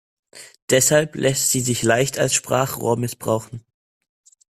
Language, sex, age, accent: German, male, under 19, Deutschland Deutsch